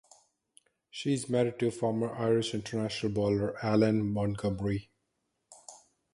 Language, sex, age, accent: English, male, 30-39, India and South Asia (India, Pakistan, Sri Lanka)